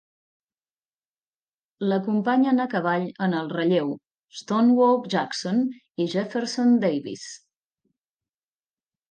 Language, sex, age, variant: Catalan, female, 30-39, Nord-Occidental